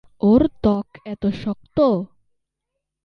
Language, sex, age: Bengali, male, under 19